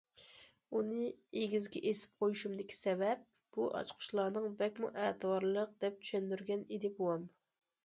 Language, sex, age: Uyghur, female, 30-39